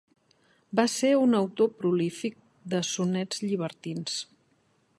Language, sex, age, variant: Catalan, female, 50-59, Central